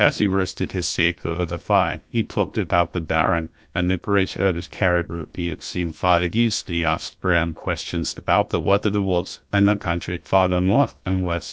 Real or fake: fake